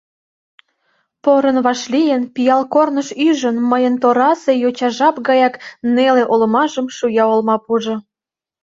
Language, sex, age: Mari, female, 19-29